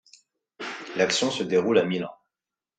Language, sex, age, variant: French, male, 30-39, Français de métropole